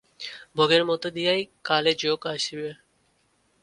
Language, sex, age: Bengali, male, 19-29